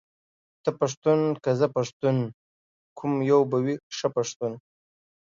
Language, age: Pashto, 19-29